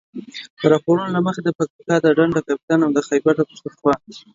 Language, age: Pashto, 19-29